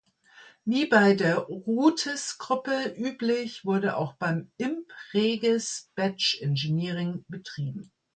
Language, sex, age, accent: German, female, 50-59, Deutschland Deutsch